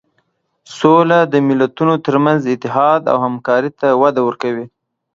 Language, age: Pashto, 19-29